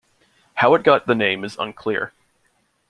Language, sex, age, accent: English, male, 19-29, United States English